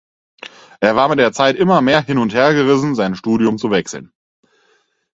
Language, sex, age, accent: German, male, 19-29, Deutschland Deutsch